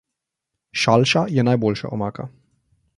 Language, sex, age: Slovenian, male, 19-29